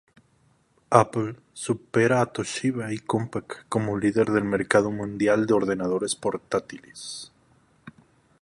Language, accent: Spanish, México